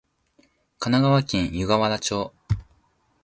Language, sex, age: Japanese, male, 19-29